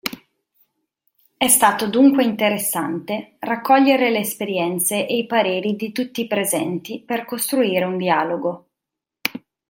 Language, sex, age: Italian, female, 30-39